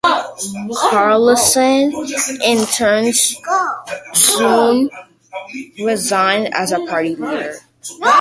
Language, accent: English, United States English